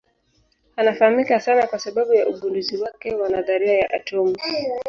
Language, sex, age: Swahili, female, 19-29